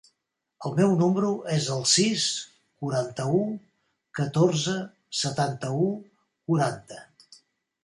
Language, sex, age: Catalan, male, 80-89